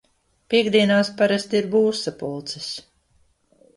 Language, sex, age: Latvian, female, 60-69